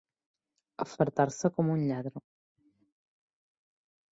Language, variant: Catalan, Nord-Occidental